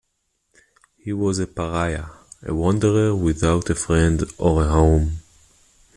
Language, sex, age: English, male, 19-29